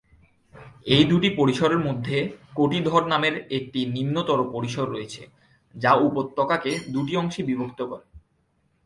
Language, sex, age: Bengali, male, 19-29